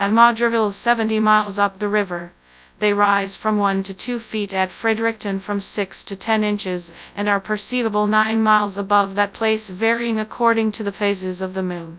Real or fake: fake